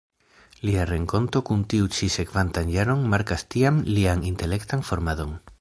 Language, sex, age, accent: Esperanto, male, 40-49, Internacia